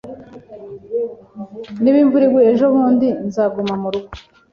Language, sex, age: Kinyarwanda, male, 19-29